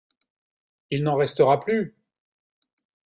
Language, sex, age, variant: French, male, 50-59, Français de métropole